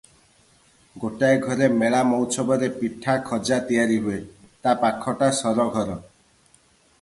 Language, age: Odia, 30-39